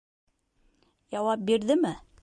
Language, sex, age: Bashkir, female, 50-59